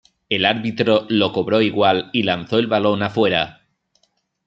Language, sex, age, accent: Spanish, male, 30-39, España: Norte peninsular (Asturias, Castilla y León, Cantabria, País Vasco, Navarra, Aragón, La Rioja, Guadalajara, Cuenca)